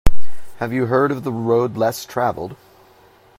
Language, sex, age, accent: English, male, 40-49, United States English